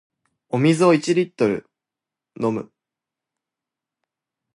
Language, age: Japanese, 19-29